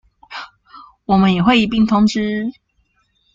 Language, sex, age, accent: Chinese, female, 19-29, 出生地：高雄市